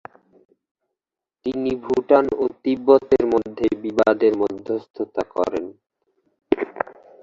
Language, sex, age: Bengali, male, 40-49